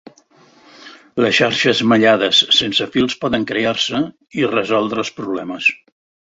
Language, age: Catalan, 70-79